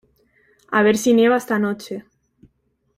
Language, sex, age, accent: Spanish, female, 19-29, España: Centro-Sur peninsular (Madrid, Toledo, Castilla-La Mancha)